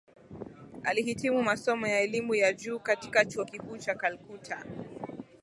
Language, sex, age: Swahili, male, 19-29